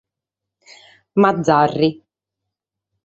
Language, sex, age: Sardinian, female, 30-39